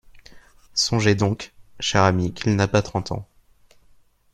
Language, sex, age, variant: French, male, 19-29, Français de métropole